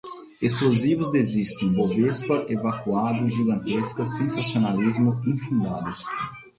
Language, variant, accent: Portuguese, Portuguese (Brasil), Mineiro